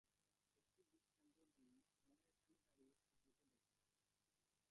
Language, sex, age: Bengali, male, under 19